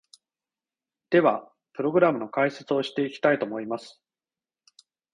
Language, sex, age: Japanese, male, 40-49